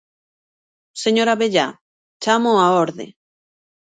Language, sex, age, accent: Galician, female, 40-49, Oriental (común en zona oriental)